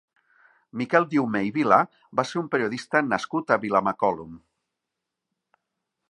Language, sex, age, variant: Catalan, male, 40-49, Nord-Occidental